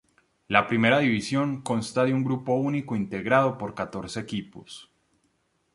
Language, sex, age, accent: Spanish, male, 19-29, Andino-Pacífico: Colombia, Perú, Ecuador, oeste de Bolivia y Venezuela andina